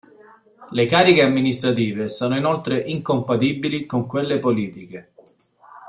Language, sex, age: Italian, male, 30-39